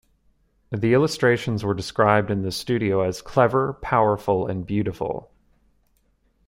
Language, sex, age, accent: English, male, 40-49, Canadian English